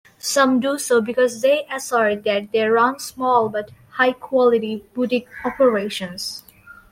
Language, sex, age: English, female, 19-29